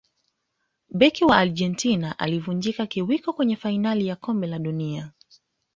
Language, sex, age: Swahili, female, 19-29